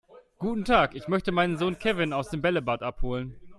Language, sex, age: German, male, 19-29